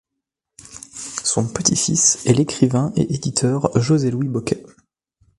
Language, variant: French, Français de métropole